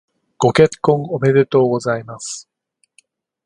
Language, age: Japanese, 50-59